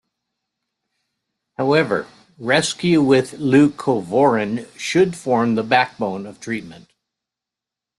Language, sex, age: English, male, 70-79